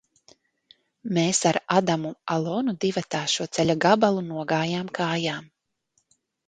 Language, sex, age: Latvian, female, 30-39